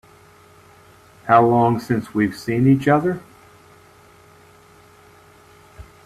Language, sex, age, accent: English, male, 60-69, United States English